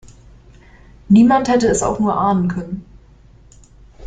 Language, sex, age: German, female, 19-29